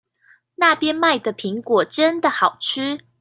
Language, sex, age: Chinese, female, 19-29